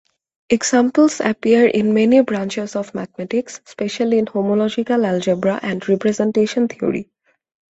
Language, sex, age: English, female, 19-29